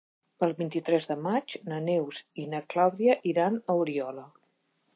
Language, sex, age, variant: Catalan, female, 60-69, Central